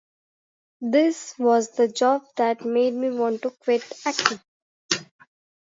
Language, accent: English, India and South Asia (India, Pakistan, Sri Lanka)